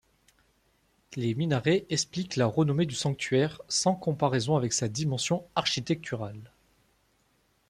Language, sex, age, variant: French, male, 30-39, Français de métropole